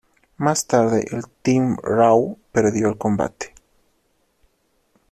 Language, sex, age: Spanish, male, 19-29